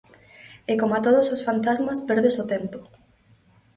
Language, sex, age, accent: Galician, female, 19-29, Normativo (estándar)